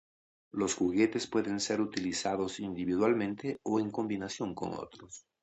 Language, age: Spanish, 60-69